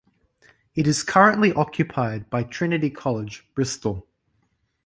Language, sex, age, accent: English, male, 19-29, Australian English